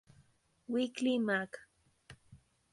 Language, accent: Spanish, América central